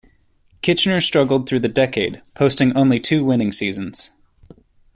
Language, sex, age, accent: English, male, 19-29, United States English